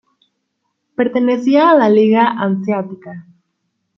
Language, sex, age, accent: Spanish, female, 19-29, México